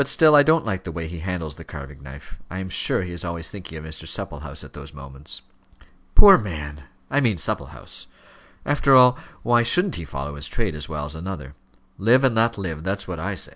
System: none